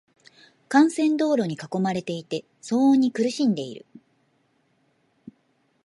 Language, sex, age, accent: Japanese, female, 40-49, 標準語